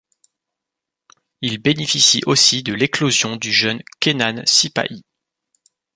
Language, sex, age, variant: French, male, 19-29, Français de métropole